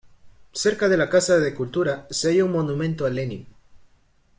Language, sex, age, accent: Spanish, male, under 19, Andino-Pacífico: Colombia, Perú, Ecuador, oeste de Bolivia y Venezuela andina